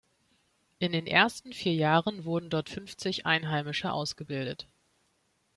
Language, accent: German, Deutschland Deutsch